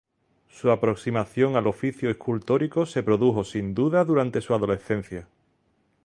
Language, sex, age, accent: Spanish, male, 40-49, España: Sur peninsular (Andalucia, Extremadura, Murcia)